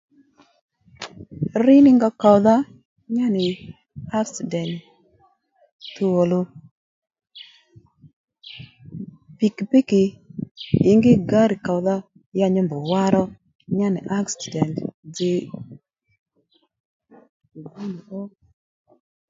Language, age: Lendu, 19-29